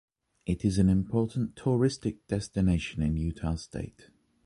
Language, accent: English, England English